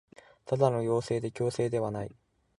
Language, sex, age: Japanese, male, 19-29